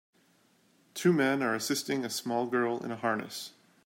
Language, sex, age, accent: English, male, 30-39, United States English